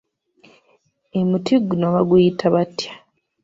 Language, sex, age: Ganda, female, 30-39